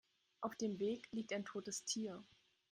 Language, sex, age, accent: German, female, 19-29, Deutschland Deutsch